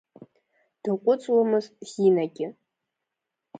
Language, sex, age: Abkhazian, female, under 19